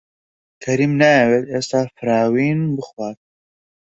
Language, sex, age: Central Kurdish, male, 30-39